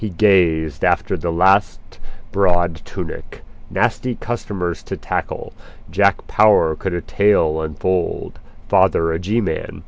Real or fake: real